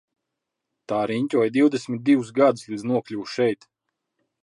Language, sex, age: Latvian, male, 30-39